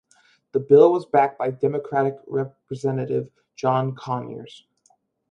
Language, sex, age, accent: English, male, 19-29, United States English